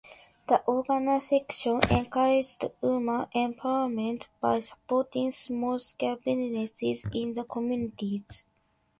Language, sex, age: English, female, 19-29